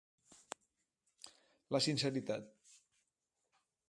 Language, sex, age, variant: Catalan, male, 60-69, Central